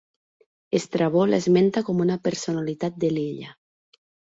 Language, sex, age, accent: Catalan, female, 19-29, central; nord-occidental